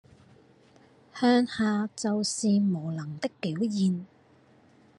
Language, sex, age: Cantonese, female, 19-29